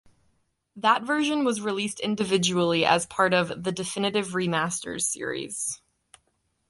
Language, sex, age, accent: English, female, 19-29, United States English; Canadian English